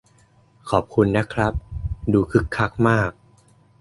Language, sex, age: Thai, male, 30-39